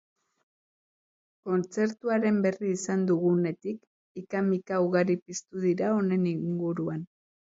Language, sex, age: Basque, female, 30-39